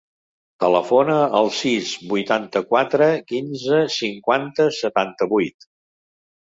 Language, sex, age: Catalan, male, 70-79